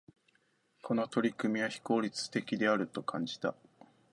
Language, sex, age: Japanese, male, 19-29